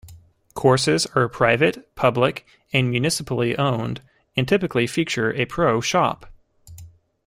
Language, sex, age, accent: English, male, 19-29, United States English